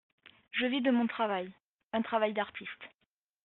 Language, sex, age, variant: French, male, 19-29, Français de métropole